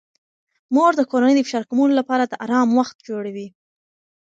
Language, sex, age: Pashto, female, 19-29